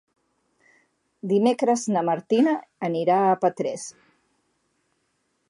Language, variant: Catalan, Central